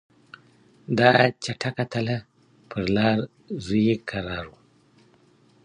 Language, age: Pashto, 30-39